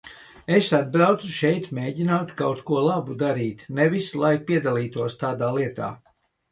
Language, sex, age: Latvian, male, 50-59